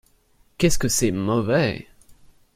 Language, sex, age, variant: French, male, 19-29, Français de métropole